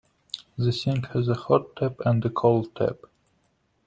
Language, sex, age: English, male, 19-29